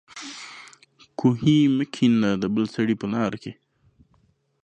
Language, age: Pashto, 19-29